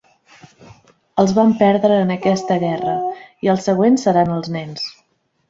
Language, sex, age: Catalan, female, 30-39